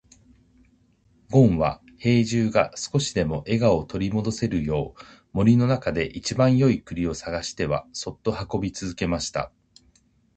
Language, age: Japanese, 40-49